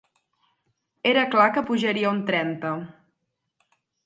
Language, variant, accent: Catalan, Central, tarragoní